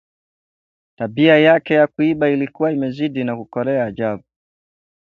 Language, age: Swahili, 19-29